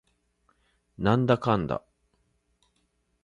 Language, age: Japanese, 40-49